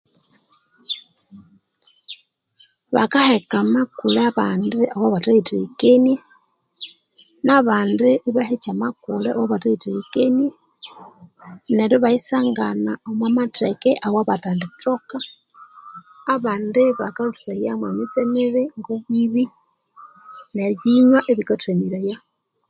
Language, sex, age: Konzo, female, 40-49